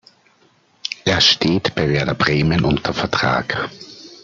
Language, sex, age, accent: German, male, 40-49, Österreichisches Deutsch